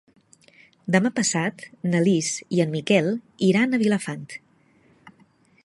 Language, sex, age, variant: Catalan, female, 30-39, Central